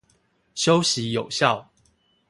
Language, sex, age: Chinese, male, 40-49